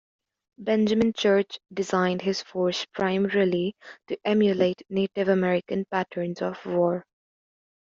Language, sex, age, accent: English, female, under 19, United States English